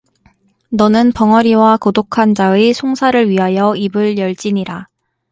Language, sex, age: Korean, female, 19-29